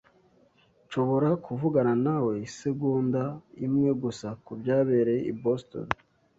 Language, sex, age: Kinyarwanda, male, 19-29